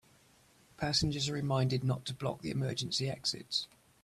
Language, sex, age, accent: English, male, 50-59, England English